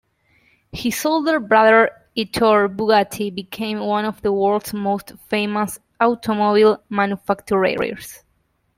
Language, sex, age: English, female, 19-29